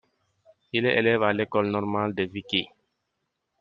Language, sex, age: French, male, 19-29